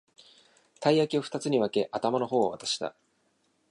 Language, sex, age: Japanese, male, 19-29